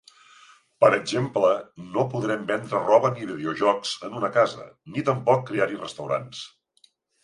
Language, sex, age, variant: Catalan, male, 60-69, Central